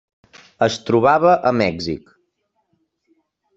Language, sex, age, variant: Catalan, female, 30-39, Central